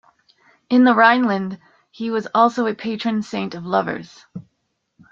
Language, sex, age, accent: English, female, 40-49, United States English